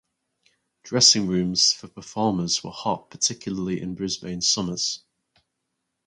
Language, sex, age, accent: English, male, 19-29, England English